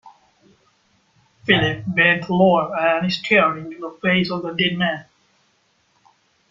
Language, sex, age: English, male, 19-29